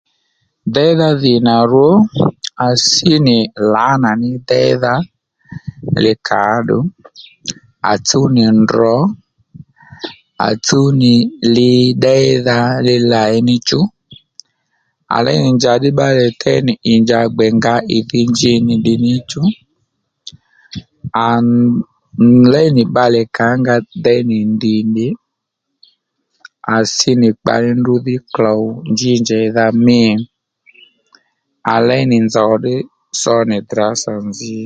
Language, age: Lendu, 40-49